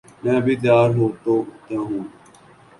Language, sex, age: Urdu, male, 19-29